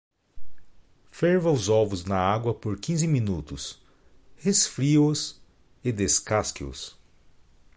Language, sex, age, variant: Portuguese, male, 30-39, Portuguese (Brasil)